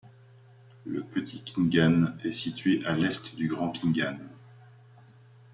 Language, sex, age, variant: French, male, 40-49, Français de métropole